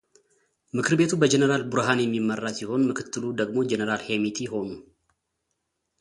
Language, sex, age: Amharic, male, 30-39